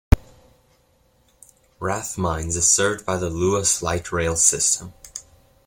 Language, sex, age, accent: English, male, under 19, United States English